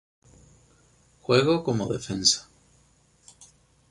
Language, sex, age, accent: Spanish, male, 30-39, España: Sur peninsular (Andalucia, Extremadura, Murcia)